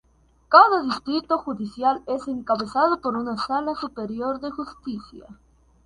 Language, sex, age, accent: Spanish, male, under 19, Andino-Pacífico: Colombia, Perú, Ecuador, oeste de Bolivia y Venezuela andina